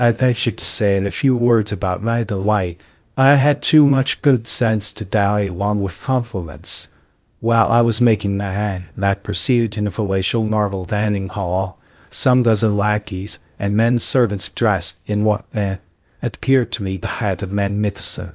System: TTS, VITS